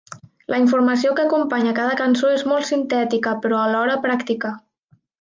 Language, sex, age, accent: Catalan, female, 19-29, valencià